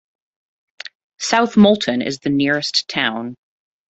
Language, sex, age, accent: English, female, 30-39, United States English